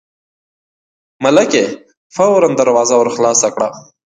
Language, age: Pashto, 19-29